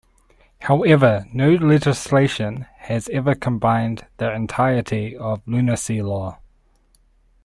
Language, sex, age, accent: English, male, 30-39, New Zealand English